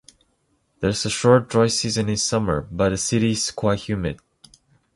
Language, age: English, 19-29